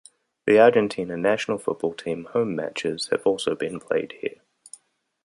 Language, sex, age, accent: English, male, 30-39, New Zealand English